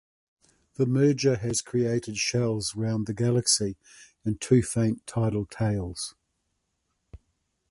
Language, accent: English, New Zealand English